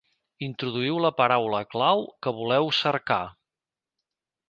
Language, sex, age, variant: Catalan, male, 50-59, Central